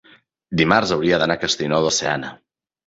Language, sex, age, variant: Catalan, male, 30-39, Central